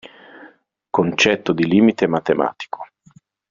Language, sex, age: Italian, male, 40-49